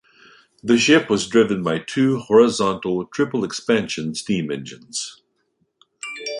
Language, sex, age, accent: English, male, 60-69, United States English